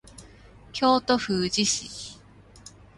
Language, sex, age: Japanese, female, 30-39